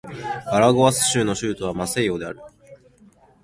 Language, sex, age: Japanese, male, 19-29